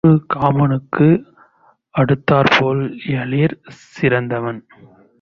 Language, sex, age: Tamil, male, 30-39